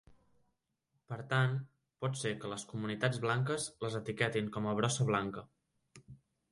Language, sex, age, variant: Catalan, male, 19-29, Central